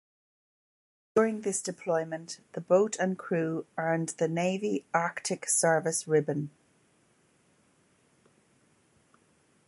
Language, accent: English, Irish English